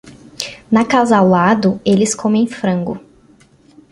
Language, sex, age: Portuguese, female, 19-29